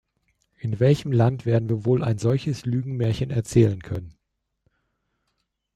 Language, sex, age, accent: German, male, 40-49, Deutschland Deutsch